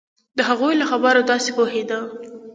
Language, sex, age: Pashto, female, under 19